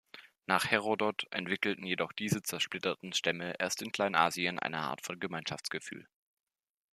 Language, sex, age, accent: German, male, 19-29, Deutschland Deutsch